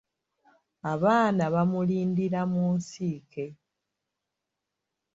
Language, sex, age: Ganda, female, 19-29